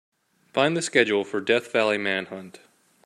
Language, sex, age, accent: English, male, 30-39, United States English